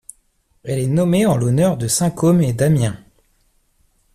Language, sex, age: French, male, 19-29